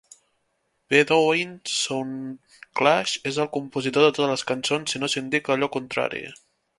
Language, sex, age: Catalan, male, 19-29